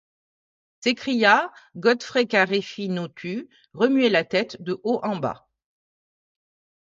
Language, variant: French, Français de métropole